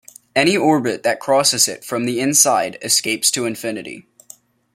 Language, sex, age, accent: English, male, under 19, United States English